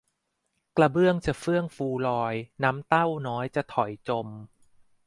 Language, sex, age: Thai, male, 30-39